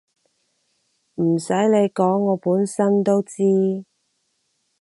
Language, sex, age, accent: Cantonese, female, 30-39, 广州音